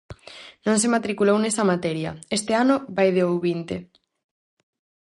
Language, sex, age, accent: Galician, female, 19-29, Normativo (estándar)